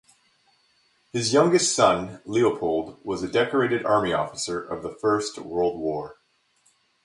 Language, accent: English, Canadian English